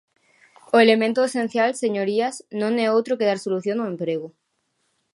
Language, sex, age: Galician, female, 19-29